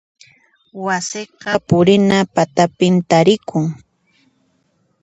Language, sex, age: Puno Quechua, female, 40-49